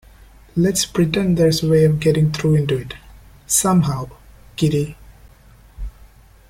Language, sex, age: English, male, 19-29